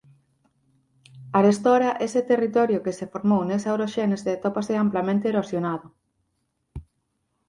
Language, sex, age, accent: Galician, female, 30-39, Atlántico (seseo e gheada)